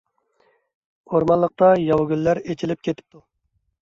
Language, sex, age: Uyghur, male, 30-39